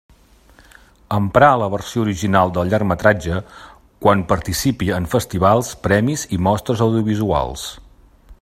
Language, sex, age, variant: Catalan, male, 40-49, Central